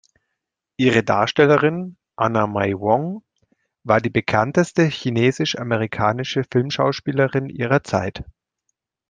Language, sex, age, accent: German, male, 30-39, Deutschland Deutsch